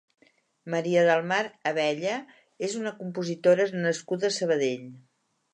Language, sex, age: Catalan, female, 60-69